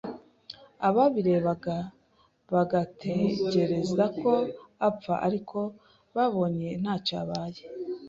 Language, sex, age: Kinyarwanda, female, 19-29